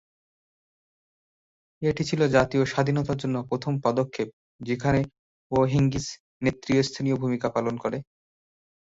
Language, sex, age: Bengali, male, 19-29